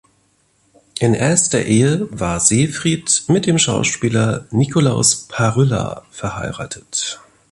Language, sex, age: German, male, 40-49